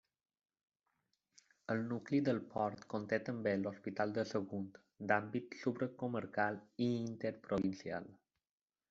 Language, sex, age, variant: Catalan, male, 30-39, Balear